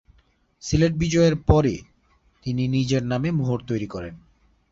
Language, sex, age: Bengali, male, 19-29